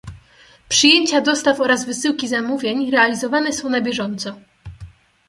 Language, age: Polish, 19-29